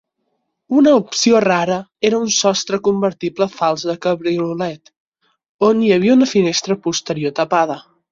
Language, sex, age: Catalan, male, 19-29